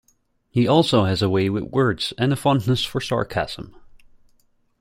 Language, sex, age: English, male, 30-39